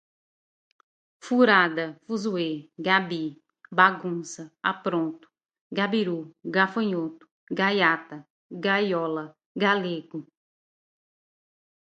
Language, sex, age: Portuguese, female, 30-39